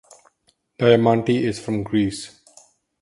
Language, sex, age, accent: English, male, 30-39, India and South Asia (India, Pakistan, Sri Lanka)